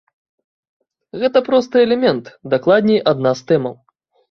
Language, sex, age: Belarusian, male, 30-39